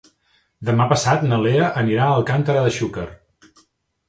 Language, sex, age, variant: Catalan, male, 40-49, Central